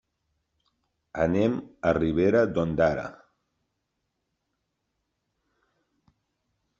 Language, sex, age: Catalan, male, 50-59